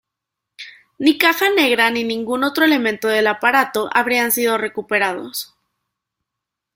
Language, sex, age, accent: Spanish, female, 19-29, México